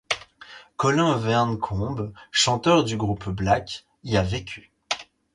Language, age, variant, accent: French, 19-29, Français d'Europe, Français de Suisse